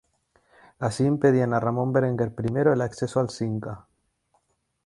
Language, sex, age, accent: Spanish, male, 19-29, España: Islas Canarias